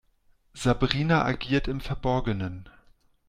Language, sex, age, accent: German, male, 40-49, Deutschland Deutsch